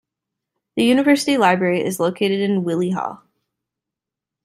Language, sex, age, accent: English, female, 30-39, United States English